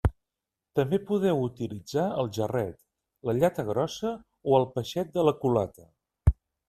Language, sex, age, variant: Catalan, male, 50-59, Central